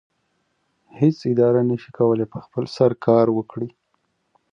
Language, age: Pashto, 30-39